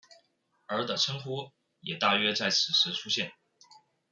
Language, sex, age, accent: Chinese, male, 19-29, 出生地：湖北省